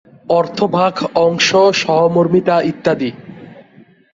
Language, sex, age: Bengali, male, 19-29